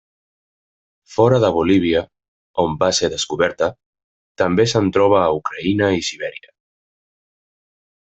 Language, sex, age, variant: Catalan, male, 19-29, Central